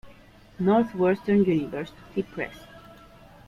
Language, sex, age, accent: Spanish, female, 40-49, Chileno: Chile, Cuyo